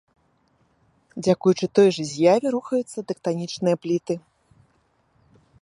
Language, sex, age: Belarusian, female, 30-39